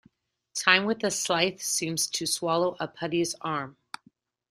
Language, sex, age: English, female, 40-49